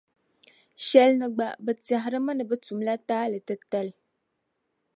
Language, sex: Dagbani, female